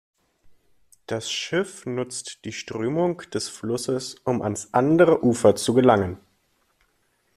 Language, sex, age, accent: German, male, under 19, Deutschland Deutsch